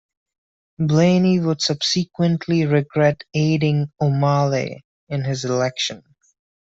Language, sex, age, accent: English, male, 19-29, India and South Asia (India, Pakistan, Sri Lanka)